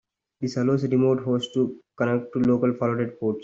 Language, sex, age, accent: English, male, 19-29, India and South Asia (India, Pakistan, Sri Lanka)